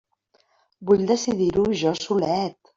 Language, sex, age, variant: Catalan, female, 50-59, Central